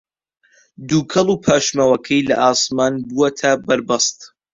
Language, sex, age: Central Kurdish, male, 19-29